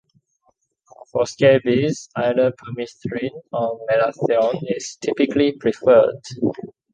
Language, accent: English, Malaysian English